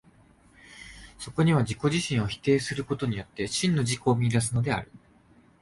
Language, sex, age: Japanese, male, 19-29